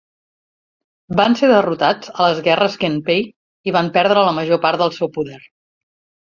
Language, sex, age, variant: Catalan, female, 40-49, Central